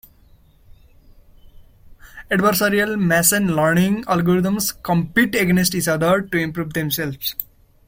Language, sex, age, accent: English, male, 19-29, India and South Asia (India, Pakistan, Sri Lanka)